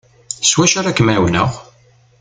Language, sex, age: Kabyle, male, 40-49